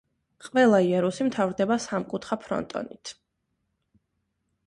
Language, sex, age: Georgian, female, 19-29